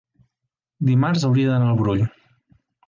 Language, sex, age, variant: Catalan, male, 19-29, Central